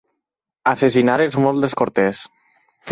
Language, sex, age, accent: Catalan, male, under 19, valencià